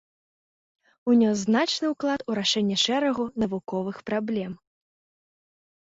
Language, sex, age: Belarusian, female, 19-29